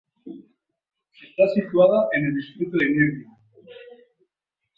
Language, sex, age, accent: Spanish, male, 19-29, México